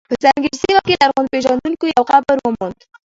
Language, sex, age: Pashto, female, under 19